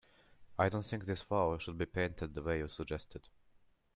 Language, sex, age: English, male, under 19